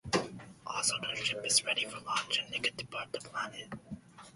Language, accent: English, United States English